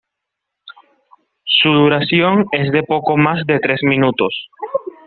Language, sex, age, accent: Spanish, male, 19-29, Caribe: Cuba, Venezuela, Puerto Rico, República Dominicana, Panamá, Colombia caribeña, México caribeño, Costa del golfo de México